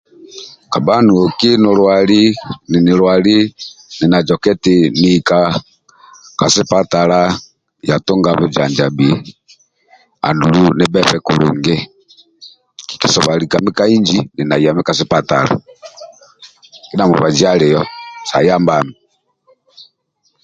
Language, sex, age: Amba (Uganda), male, 50-59